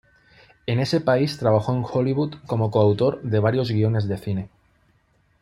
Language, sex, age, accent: Spanish, male, 30-39, España: Norte peninsular (Asturias, Castilla y León, Cantabria, País Vasco, Navarra, Aragón, La Rioja, Guadalajara, Cuenca)